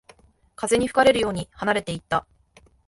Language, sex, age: Japanese, female, 19-29